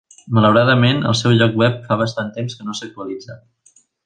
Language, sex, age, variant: Catalan, male, 19-29, Central